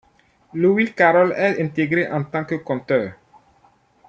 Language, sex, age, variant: French, male, 30-39, Français d'Afrique subsaharienne et des îles africaines